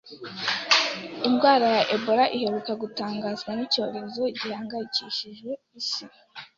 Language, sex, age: Kinyarwanda, female, 19-29